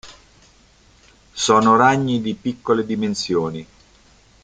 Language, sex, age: Italian, male, 50-59